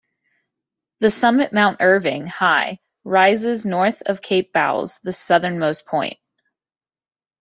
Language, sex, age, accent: English, female, 19-29, United States English